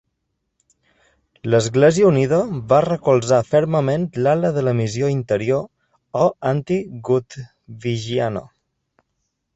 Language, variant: Catalan, Balear